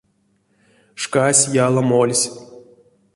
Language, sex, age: Erzya, male, 30-39